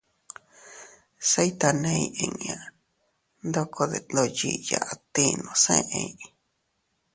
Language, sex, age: Teutila Cuicatec, female, 30-39